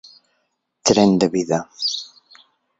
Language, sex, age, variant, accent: Catalan, male, 60-69, Central, central